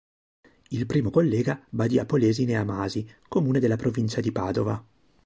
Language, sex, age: Italian, male, 30-39